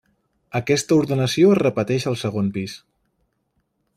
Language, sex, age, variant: Catalan, male, 19-29, Central